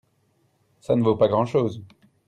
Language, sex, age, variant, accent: French, male, 30-39, Français d'Europe, Français de Belgique